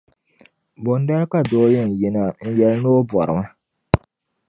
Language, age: Dagbani, 19-29